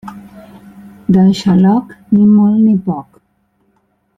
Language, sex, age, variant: Catalan, female, 50-59, Central